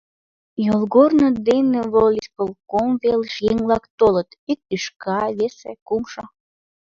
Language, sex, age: Mari, female, 19-29